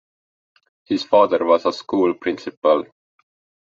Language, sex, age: English, male, 19-29